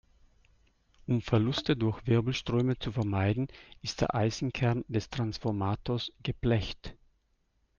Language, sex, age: German, male, 50-59